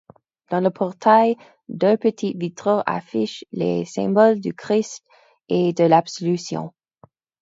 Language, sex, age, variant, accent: French, female, 19-29, Français d'Amérique du Nord, Français du Canada